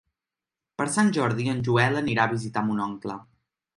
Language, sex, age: Catalan, male, 19-29